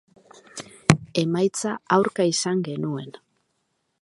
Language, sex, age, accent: Basque, female, 40-49, Mendebalekoa (Araba, Bizkaia, Gipuzkoako mendebaleko herri batzuk)